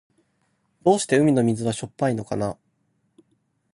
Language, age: Japanese, under 19